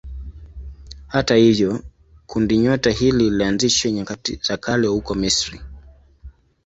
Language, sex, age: Swahili, male, 19-29